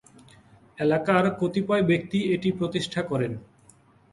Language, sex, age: Bengali, male, 19-29